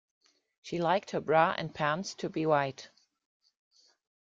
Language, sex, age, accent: English, female, 40-49, United States English